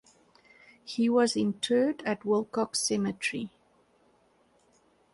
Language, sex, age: English, female, 40-49